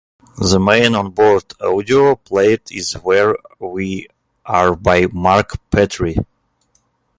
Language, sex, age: English, male, 40-49